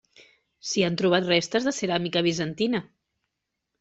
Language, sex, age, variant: Catalan, female, 40-49, Central